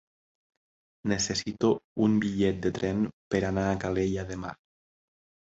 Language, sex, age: Catalan, male, 19-29